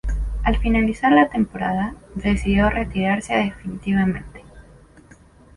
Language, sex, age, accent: Spanish, female, under 19, Andino-Pacífico: Colombia, Perú, Ecuador, oeste de Bolivia y Venezuela andina